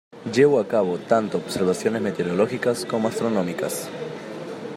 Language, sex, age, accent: Spanish, male, 19-29, Andino-Pacífico: Colombia, Perú, Ecuador, oeste de Bolivia y Venezuela andina